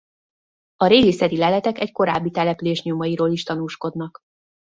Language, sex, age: Hungarian, female, 40-49